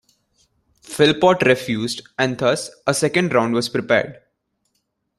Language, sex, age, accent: English, male, under 19, India and South Asia (India, Pakistan, Sri Lanka)